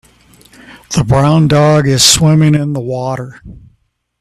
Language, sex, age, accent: English, male, 70-79, United States English